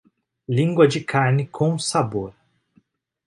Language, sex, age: Portuguese, male, 19-29